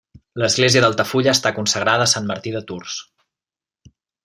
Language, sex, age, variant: Catalan, male, 19-29, Central